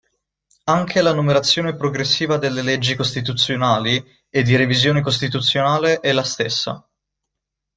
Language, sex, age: Italian, male, 19-29